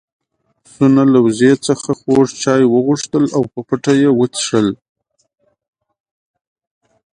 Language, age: Pashto, 30-39